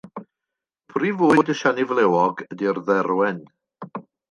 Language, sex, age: Welsh, male, 60-69